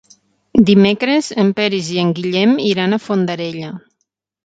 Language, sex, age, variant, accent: Catalan, female, 50-59, Nord-Occidental, Tortosí